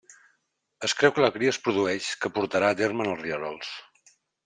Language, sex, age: Catalan, male, 40-49